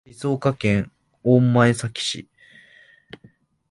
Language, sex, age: Japanese, male, 19-29